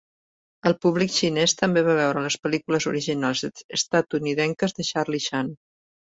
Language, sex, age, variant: Catalan, female, 60-69, Central